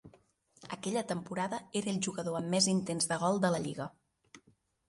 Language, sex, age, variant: Catalan, female, 30-39, Central